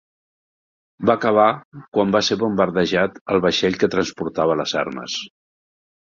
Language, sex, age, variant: Catalan, male, 50-59, Central